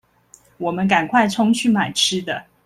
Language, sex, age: Chinese, female, 30-39